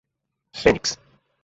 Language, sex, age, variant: Portuguese, male, 19-29, Portuguese (Brasil)